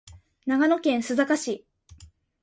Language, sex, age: Japanese, female, under 19